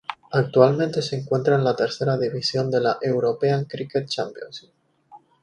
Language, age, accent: Spanish, 19-29, España: Islas Canarias